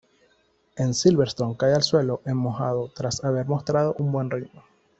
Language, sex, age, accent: Spanish, male, 30-39, Caribe: Cuba, Venezuela, Puerto Rico, República Dominicana, Panamá, Colombia caribeña, México caribeño, Costa del golfo de México